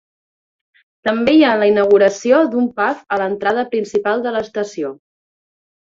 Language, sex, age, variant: Catalan, female, 30-39, Central